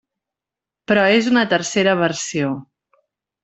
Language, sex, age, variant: Catalan, female, 40-49, Central